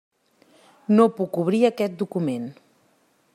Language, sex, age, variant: Catalan, female, 40-49, Central